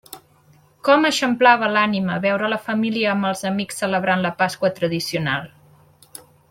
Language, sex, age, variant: Catalan, female, 19-29, Central